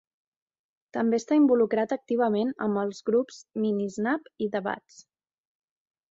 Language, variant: Catalan, Central